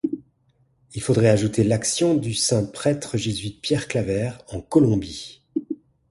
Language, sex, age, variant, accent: French, male, 40-49, Français d'Europe, Français de Belgique